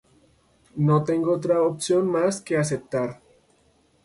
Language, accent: Spanish, Andino-Pacífico: Colombia, Perú, Ecuador, oeste de Bolivia y Venezuela andina